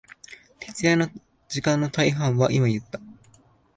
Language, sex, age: Japanese, male, 19-29